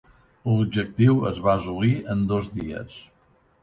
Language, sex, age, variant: Catalan, male, 60-69, Central